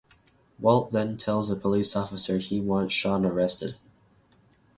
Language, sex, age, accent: English, male, under 19, United States English